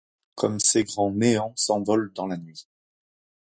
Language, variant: French, Français de métropole